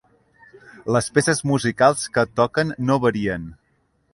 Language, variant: Catalan, Central